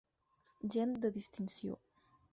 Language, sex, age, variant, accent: Catalan, female, 19-29, Balear, menorquí